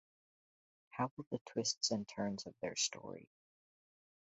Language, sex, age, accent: English, male, under 19, United States English